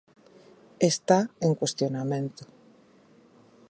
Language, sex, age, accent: Galician, female, 50-59, Central (gheada)